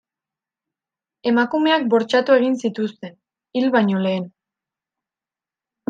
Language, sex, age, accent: Basque, female, under 19, Erdialdekoa edo Nafarra (Gipuzkoa, Nafarroa)